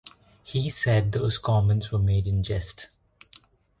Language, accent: English, India and South Asia (India, Pakistan, Sri Lanka)